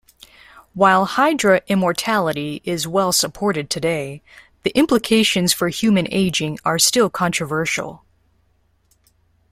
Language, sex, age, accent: English, female, 30-39, United States English